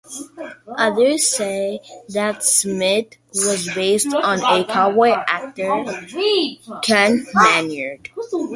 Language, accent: English, United States English